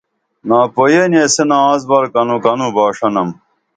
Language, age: Dameli, 50-59